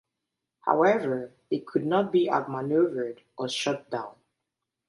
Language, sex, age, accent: English, female, 30-39, England English